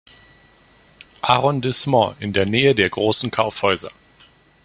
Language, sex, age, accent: German, male, 19-29, Deutschland Deutsch